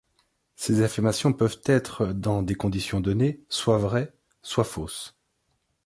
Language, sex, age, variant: French, male, 30-39, Français de métropole